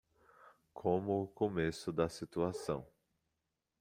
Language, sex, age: Portuguese, male, 30-39